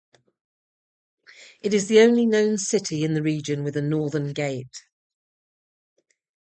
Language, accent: English, England English